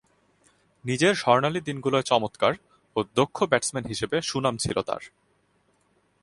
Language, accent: Bengali, প্রমিত